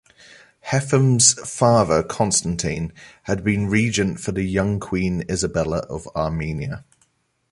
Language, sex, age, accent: English, male, 19-29, England English